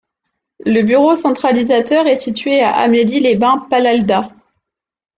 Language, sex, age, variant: French, female, under 19, Français de métropole